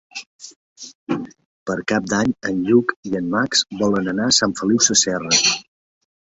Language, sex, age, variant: Catalan, male, 50-59, Central